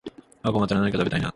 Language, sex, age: Japanese, male, 19-29